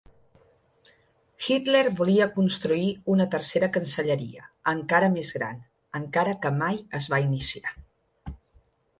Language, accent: Catalan, balear; central